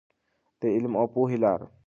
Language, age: Pashto, under 19